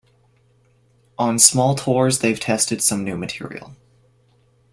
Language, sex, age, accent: English, male, 19-29, Canadian English